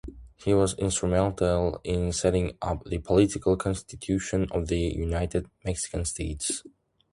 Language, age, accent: English, 19-29, United States English